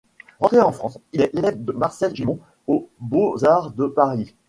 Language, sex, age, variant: French, male, 40-49, Français de métropole